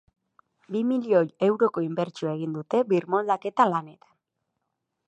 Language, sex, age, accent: Basque, female, 30-39, Erdialdekoa edo Nafarra (Gipuzkoa, Nafarroa)